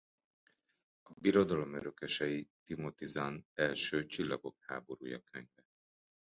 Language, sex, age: Hungarian, male, 40-49